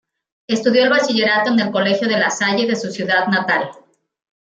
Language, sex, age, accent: Spanish, female, 40-49, México